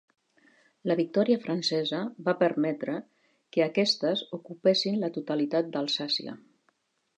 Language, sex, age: Catalan, female, 60-69